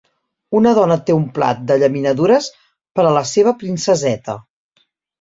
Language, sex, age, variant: Catalan, female, 50-59, Central